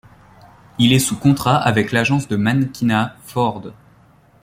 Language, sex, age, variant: French, male, 19-29, Français de métropole